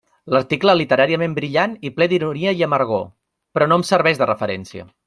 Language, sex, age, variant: Catalan, male, 30-39, Nord-Occidental